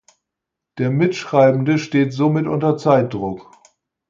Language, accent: German, Norddeutsch